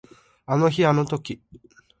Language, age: Japanese, under 19